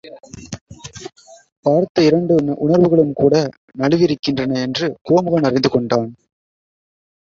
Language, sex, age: Tamil, male, 19-29